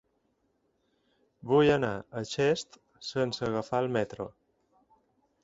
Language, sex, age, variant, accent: Catalan, male, 40-49, Balear, balear